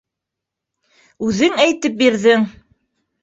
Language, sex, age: Bashkir, female, 30-39